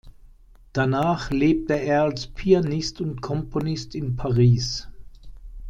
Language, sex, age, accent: German, male, 60-69, Deutschland Deutsch